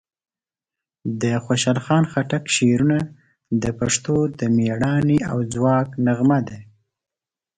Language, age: Pashto, 30-39